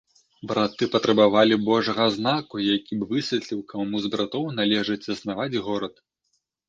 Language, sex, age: Belarusian, male, 19-29